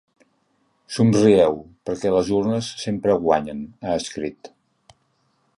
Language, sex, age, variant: Catalan, male, 50-59, Central